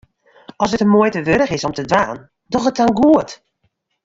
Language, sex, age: Western Frisian, female, 60-69